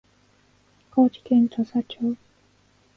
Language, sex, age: Japanese, female, 19-29